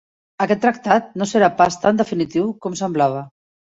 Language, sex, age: Catalan, female, 50-59